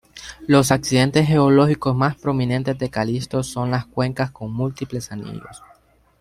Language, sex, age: Spanish, male, 19-29